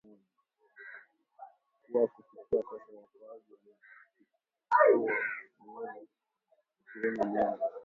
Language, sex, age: Swahili, male, 19-29